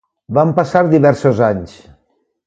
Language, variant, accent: Catalan, Valencià meridional, valencià